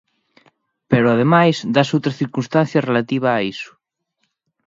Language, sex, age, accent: Galician, male, 30-39, Normativo (estándar)